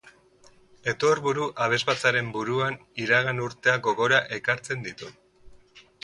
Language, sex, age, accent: Basque, male, 40-49, Mendebalekoa (Araba, Bizkaia, Gipuzkoako mendebaleko herri batzuk)